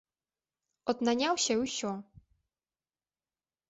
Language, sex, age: Belarusian, female, 19-29